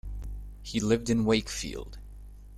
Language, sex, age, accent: English, male, 19-29, United States English